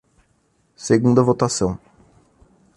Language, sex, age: Portuguese, male, 19-29